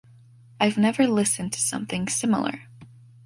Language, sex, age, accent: English, female, under 19, United States English